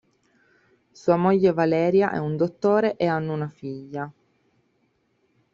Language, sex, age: Italian, female, 30-39